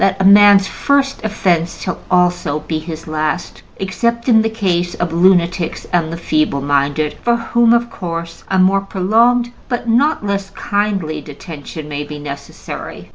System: none